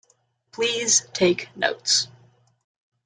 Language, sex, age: English, female, under 19